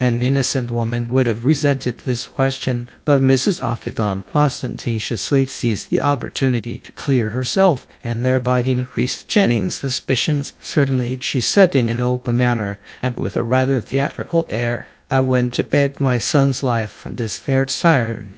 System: TTS, GlowTTS